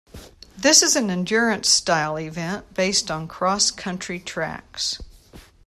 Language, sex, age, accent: English, female, 60-69, United States English